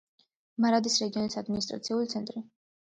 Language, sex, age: Georgian, female, 19-29